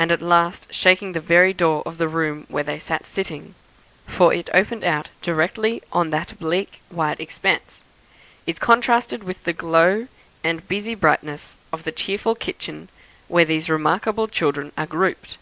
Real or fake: real